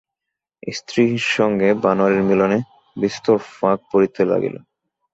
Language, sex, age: Bengali, male, 19-29